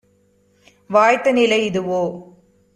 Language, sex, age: Tamil, female, 19-29